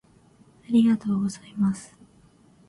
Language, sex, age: Japanese, female, under 19